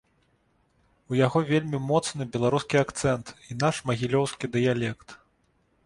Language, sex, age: Belarusian, male, 30-39